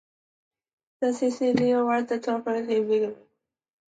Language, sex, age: English, female, 19-29